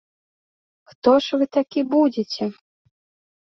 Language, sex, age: Belarusian, female, 19-29